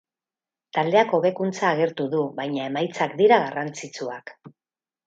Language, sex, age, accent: Basque, female, 50-59, Mendebalekoa (Araba, Bizkaia, Gipuzkoako mendebaleko herri batzuk)